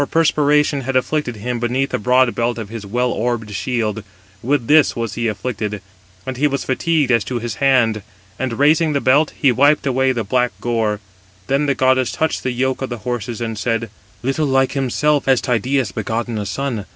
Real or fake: real